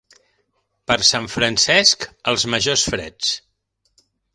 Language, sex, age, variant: Catalan, male, 50-59, Central